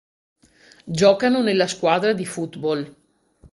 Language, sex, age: Italian, female, 60-69